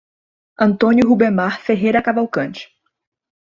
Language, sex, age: Portuguese, female, 19-29